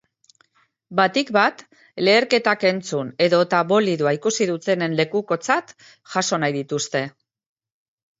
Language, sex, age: Basque, female, 50-59